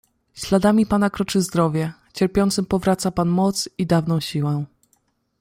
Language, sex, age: Polish, female, 19-29